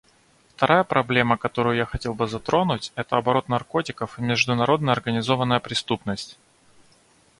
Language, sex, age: Russian, male, 30-39